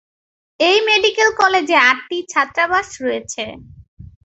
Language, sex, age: Bengali, female, under 19